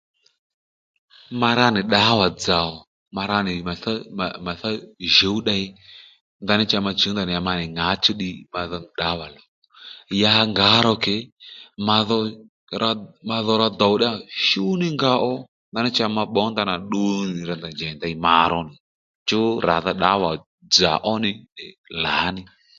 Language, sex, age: Lendu, male, 30-39